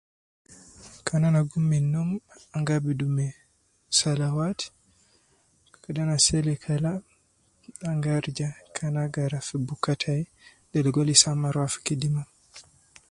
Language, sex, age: Nubi, male, 19-29